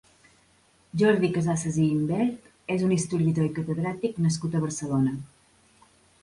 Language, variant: Catalan, Central